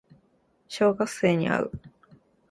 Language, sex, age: Japanese, female, 19-29